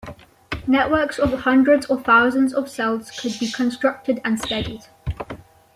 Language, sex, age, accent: English, female, under 19, England English